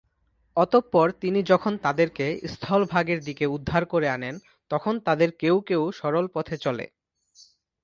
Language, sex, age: Bengali, male, 19-29